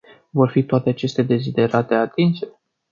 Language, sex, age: Romanian, male, 19-29